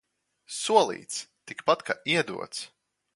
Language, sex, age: Latvian, male, 19-29